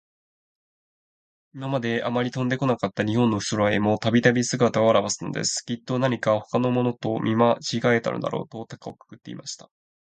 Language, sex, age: Japanese, male, 19-29